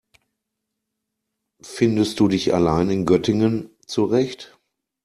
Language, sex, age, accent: German, male, 40-49, Deutschland Deutsch